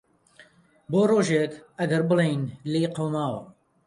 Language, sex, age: Central Kurdish, male, 30-39